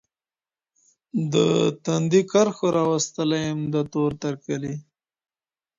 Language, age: Pashto, 19-29